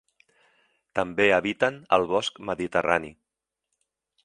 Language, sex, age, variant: Catalan, male, 40-49, Central